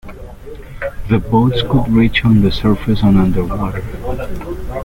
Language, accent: English, Canadian English